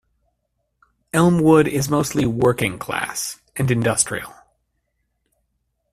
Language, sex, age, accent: English, male, 30-39, United States English